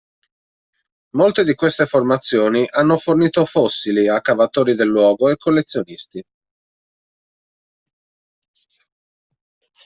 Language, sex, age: Italian, male, 30-39